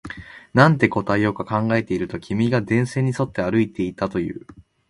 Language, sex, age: Japanese, male, 19-29